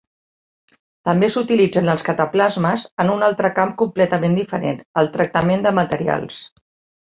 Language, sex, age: Catalan, female, 50-59